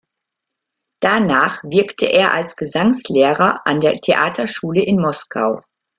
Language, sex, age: German, female, 60-69